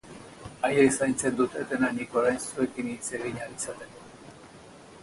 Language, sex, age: Basque, male, 60-69